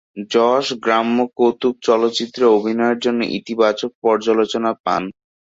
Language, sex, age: Bengali, male, under 19